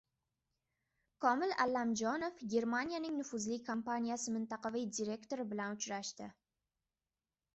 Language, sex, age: Uzbek, female, under 19